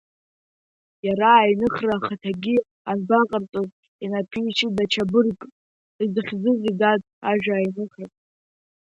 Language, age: Abkhazian, under 19